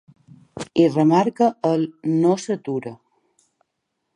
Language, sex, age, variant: Catalan, female, 40-49, Balear